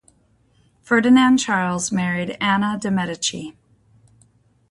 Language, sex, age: English, female, 50-59